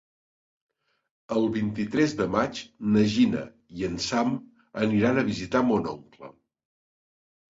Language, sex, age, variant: Catalan, male, 50-59, Central